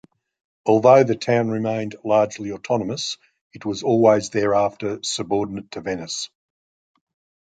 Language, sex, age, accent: English, male, 60-69, Australian English